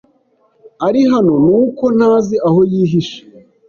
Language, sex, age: Kinyarwanda, male, 30-39